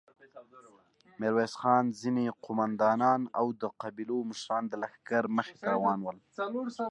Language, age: Pashto, under 19